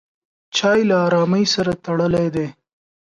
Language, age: Pashto, 19-29